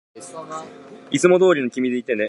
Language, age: Japanese, 19-29